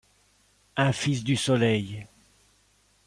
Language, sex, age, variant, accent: French, male, 50-59, Français d'Europe, Français de Belgique